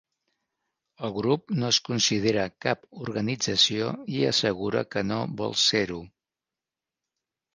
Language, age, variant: Catalan, 50-59, Central